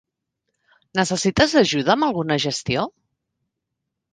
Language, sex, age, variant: Catalan, female, 40-49, Central